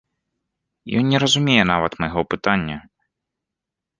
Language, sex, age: Belarusian, male, 19-29